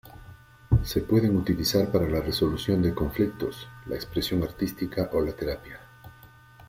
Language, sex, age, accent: Spanish, male, 50-59, Andino-Pacífico: Colombia, Perú, Ecuador, oeste de Bolivia y Venezuela andina